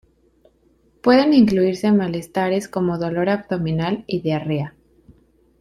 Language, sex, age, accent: Spanish, female, 30-39, México